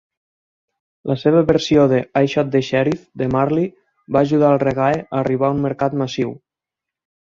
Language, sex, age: Catalan, male, 19-29